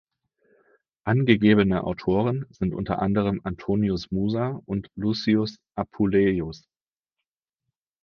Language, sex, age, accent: German, male, 19-29, Deutschland Deutsch